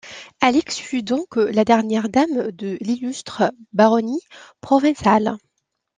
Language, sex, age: French, female, 30-39